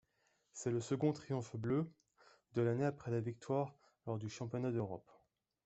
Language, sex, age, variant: French, male, 30-39, Français de métropole